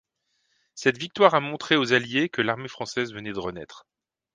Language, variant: French, Français de métropole